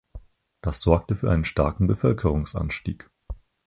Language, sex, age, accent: German, male, 19-29, Deutschland Deutsch